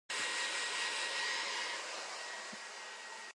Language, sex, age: Min Nan Chinese, female, 19-29